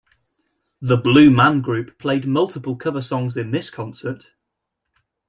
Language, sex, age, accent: English, male, 19-29, England English